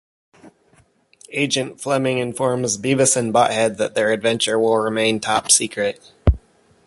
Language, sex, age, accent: English, male, 30-39, United States English